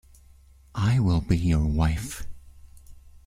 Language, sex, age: English, male, 19-29